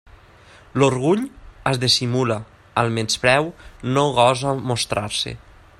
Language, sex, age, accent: Catalan, male, 30-39, valencià